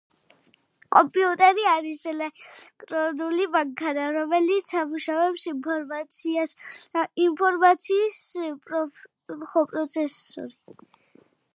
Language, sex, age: Georgian, female, 19-29